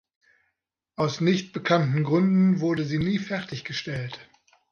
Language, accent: German, Deutschland Deutsch